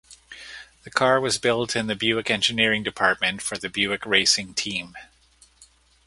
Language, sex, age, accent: English, male, 50-59, Canadian English